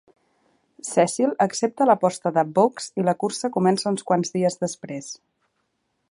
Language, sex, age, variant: Catalan, female, 30-39, Central